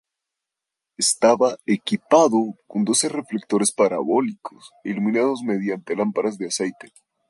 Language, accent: Spanish, Andino-Pacífico: Colombia, Perú, Ecuador, oeste de Bolivia y Venezuela andina